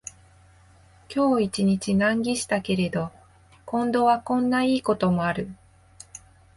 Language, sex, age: Japanese, female, 30-39